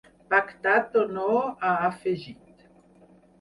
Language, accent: Catalan, aprenent (recent, des d'altres llengües)